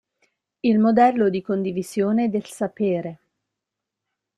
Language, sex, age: Italian, female, 40-49